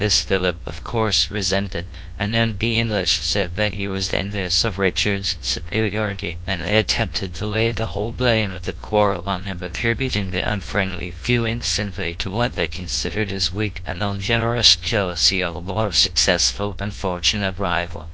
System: TTS, GlowTTS